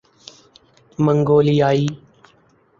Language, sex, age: Urdu, male, 19-29